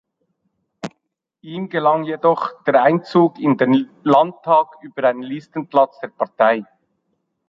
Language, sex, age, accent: German, male, 40-49, Schweizerdeutsch